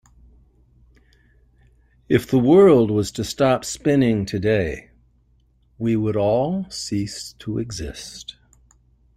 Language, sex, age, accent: English, male, 60-69, United States English